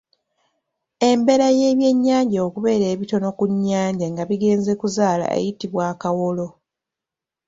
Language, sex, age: Ganda, female, 19-29